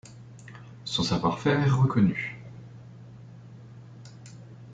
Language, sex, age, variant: French, male, 19-29, Français de métropole